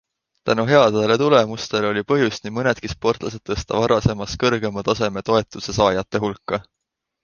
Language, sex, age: Estonian, male, 19-29